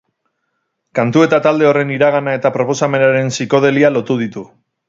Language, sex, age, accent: Basque, male, 30-39, Erdialdekoa edo Nafarra (Gipuzkoa, Nafarroa)